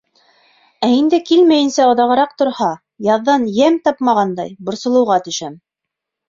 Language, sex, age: Bashkir, female, 19-29